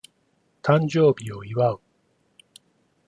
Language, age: Japanese, 50-59